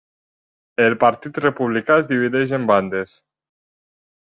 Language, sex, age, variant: Catalan, male, under 19, Nord-Occidental